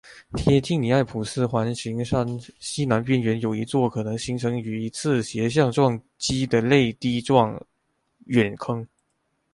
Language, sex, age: Chinese, male, 19-29